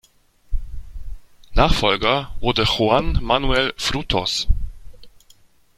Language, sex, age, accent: German, male, 30-39, Deutschland Deutsch